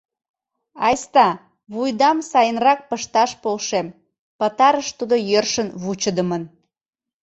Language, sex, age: Mari, female, 30-39